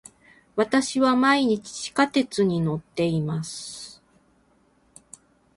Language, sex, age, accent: Japanese, female, 60-69, 関西